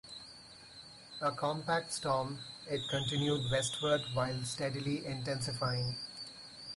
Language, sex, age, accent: English, male, 30-39, India and South Asia (India, Pakistan, Sri Lanka)